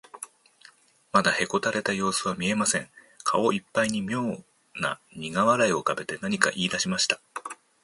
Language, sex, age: Japanese, male, 50-59